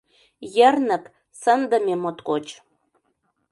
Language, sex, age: Mari, female, 30-39